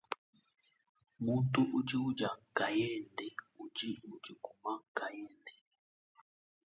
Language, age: Luba-Lulua, 19-29